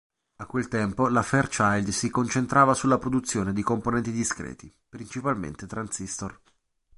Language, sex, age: Italian, male, 30-39